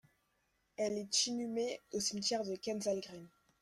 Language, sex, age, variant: French, female, under 19, Français de métropole